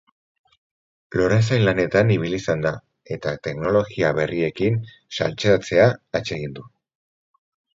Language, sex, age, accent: Basque, male, 40-49, Erdialdekoa edo Nafarra (Gipuzkoa, Nafarroa)